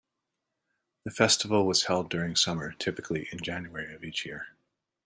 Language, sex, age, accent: English, male, 40-49, Canadian English